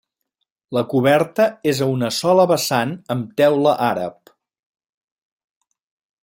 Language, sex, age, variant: Catalan, male, 50-59, Central